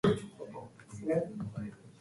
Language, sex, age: English, female, 19-29